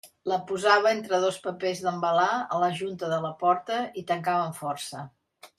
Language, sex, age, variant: Catalan, female, 50-59, Central